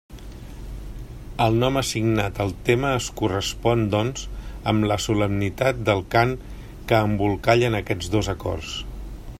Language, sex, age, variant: Catalan, male, 50-59, Central